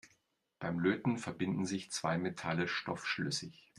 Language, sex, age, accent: German, male, 40-49, Deutschland Deutsch